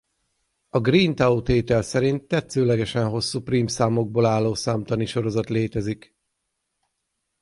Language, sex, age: Hungarian, male, 40-49